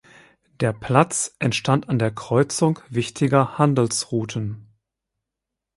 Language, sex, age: German, male, 50-59